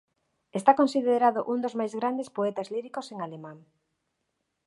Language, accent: Galician, Normativo (estándar)